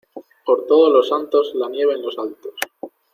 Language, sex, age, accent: Spanish, male, 19-29, España: Norte peninsular (Asturias, Castilla y León, Cantabria, País Vasco, Navarra, Aragón, La Rioja, Guadalajara, Cuenca)